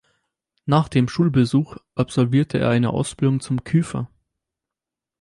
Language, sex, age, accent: German, male, 19-29, Deutschland Deutsch